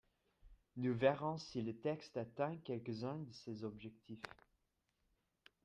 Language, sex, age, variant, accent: French, male, under 19, Français d'Amérique du Nord, Français du Canada